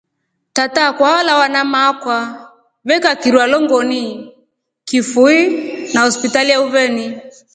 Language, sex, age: Rombo, female, 30-39